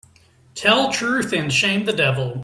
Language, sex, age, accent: English, male, 19-29, United States English